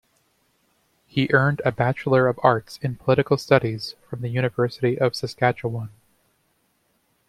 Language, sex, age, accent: English, male, 19-29, Canadian English